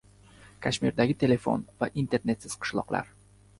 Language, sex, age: Uzbek, male, 19-29